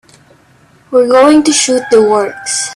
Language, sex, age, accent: English, female, 19-29, Filipino